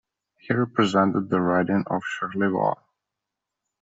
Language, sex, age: English, male, 30-39